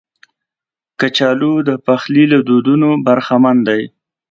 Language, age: Pashto, 30-39